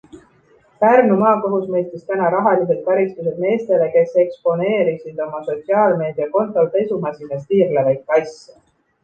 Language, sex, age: Estonian, female, 19-29